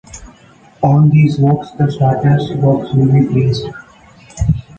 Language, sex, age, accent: English, male, 19-29, India and South Asia (India, Pakistan, Sri Lanka)